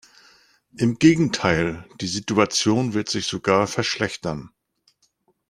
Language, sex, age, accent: German, male, 60-69, Deutschland Deutsch